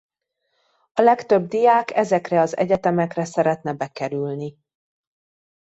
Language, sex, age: Hungarian, female, 30-39